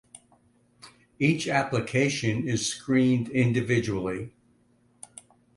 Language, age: English, 70-79